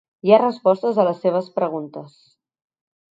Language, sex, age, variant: Catalan, female, 30-39, Central